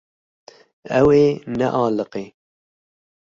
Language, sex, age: Kurdish, male, 30-39